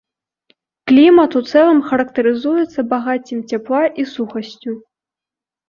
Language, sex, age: Belarusian, female, under 19